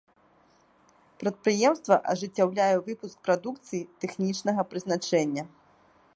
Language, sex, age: Belarusian, female, 30-39